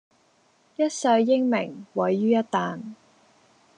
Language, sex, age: Cantonese, female, 19-29